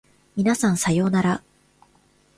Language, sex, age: Japanese, female, 19-29